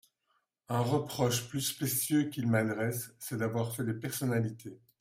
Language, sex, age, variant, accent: French, male, 40-49, Français d'Europe, Français de Belgique